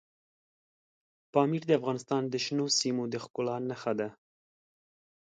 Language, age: Pashto, 30-39